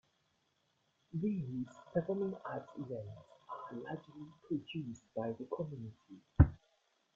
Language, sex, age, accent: English, male, 19-29, Southern African (South Africa, Zimbabwe, Namibia)